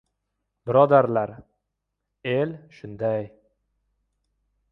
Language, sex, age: Uzbek, male, 19-29